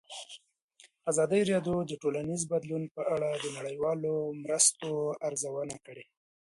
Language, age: Pashto, 30-39